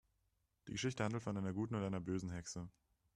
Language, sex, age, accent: German, male, 19-29, Deutschland Deutsch